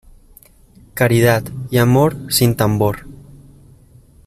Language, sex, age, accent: Spanish, male, 19-29, Andino-Pacífico: Colombia, Perú, Ecuador, oeste de Bolivia y Venezuela andina